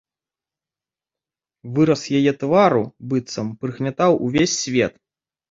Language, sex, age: Belarusian, male, 30-39